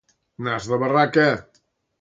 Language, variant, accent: Catalan, Central, central